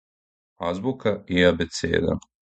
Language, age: Serbian, 19-29